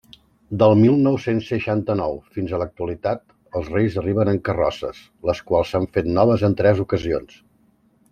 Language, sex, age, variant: Catalan, male, 40-49, Central